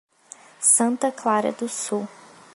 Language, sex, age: Portuguese, female, 19-29